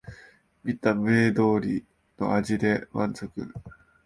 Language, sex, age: Japanese, male, 19-29